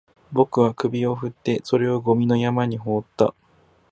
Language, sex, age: Japanese, male, 19-29